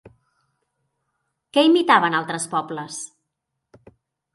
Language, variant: Catalan, Central